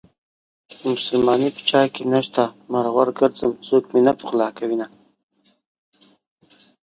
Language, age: Pashto, 19-29